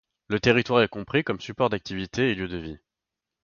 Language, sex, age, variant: French, male, 19-29, Français de métropole